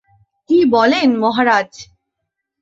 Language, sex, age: Bengali, female, 19-29